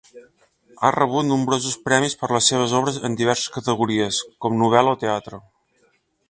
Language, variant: Catalan, Nord-Occidental